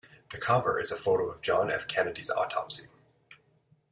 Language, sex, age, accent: English, male, 30-39, Canadian English